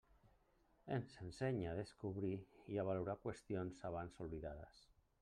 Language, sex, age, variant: Catalan, male, 50-59, Central